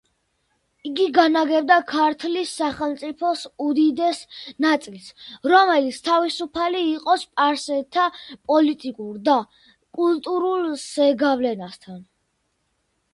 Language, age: Georgian, under 19